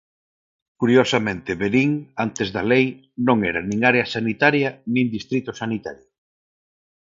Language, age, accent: Galician, 30-39, Normativo (estándar); Neofalante